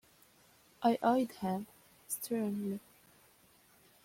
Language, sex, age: English, female, 19-29